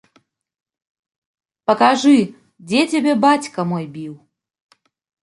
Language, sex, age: Belarusian, female, 30-39